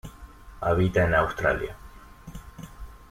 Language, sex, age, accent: Spanish, male, 19-29, Rioplatense: Argentina, Uruguay, este de Bolivia, Paraguay